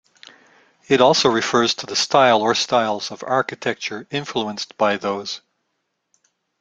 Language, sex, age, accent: English, male, 60-69, United States English